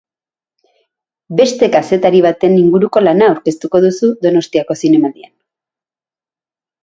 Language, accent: Basque, Mendebalekoa (Araba, Bizkaia, Gipuzkoako mendebaleko herri batzuk)